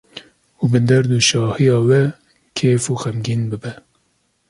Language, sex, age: Kurdish, male, 30-39